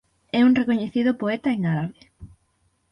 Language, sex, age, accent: Galician, female, 19-29, Atlántico (seseo e gheada)